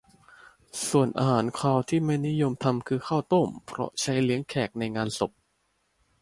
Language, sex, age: Thai, male, 19-29